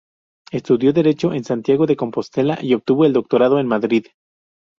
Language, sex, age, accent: Spanish, male, 19-29, México